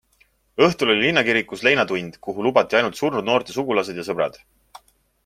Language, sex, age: Estonian, male, 30-39